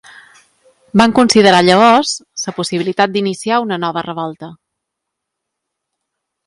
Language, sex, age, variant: Catalan, female, 40-49, Balear